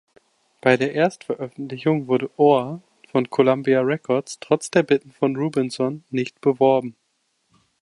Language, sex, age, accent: German, male, 19-29, Deutschland Deutsch